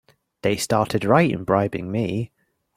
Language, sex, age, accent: English, male, 19-29, England English